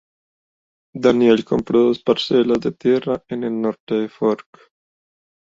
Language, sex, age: Spanish, male, 30-39